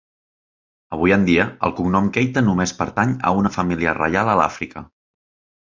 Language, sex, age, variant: Catalan, male, 19-29, Central